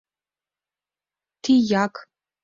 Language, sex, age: Mari, female, 19-29